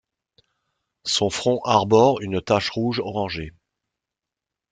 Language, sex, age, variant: French, male, 60-69, Français de métropole